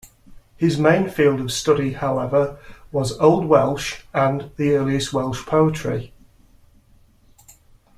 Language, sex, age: English, male, 40-49